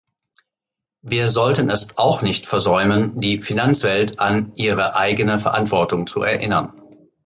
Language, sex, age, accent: German, male, 50-59, Deutschland Deutsch